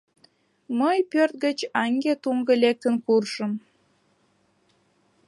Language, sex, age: Mari, female, under 19